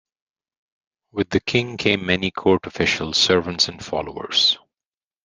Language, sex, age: English, male, 40-49